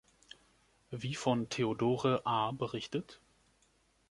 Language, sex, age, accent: German, male, 30-39, Deutschland Deutsch